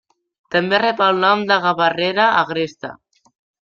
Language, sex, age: Catalan, male, under 19